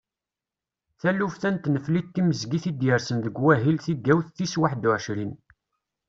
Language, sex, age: Kabyle, male, 30-39